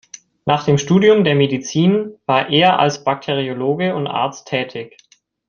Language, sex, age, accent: German, male, 19-29, Deutschland Deutsch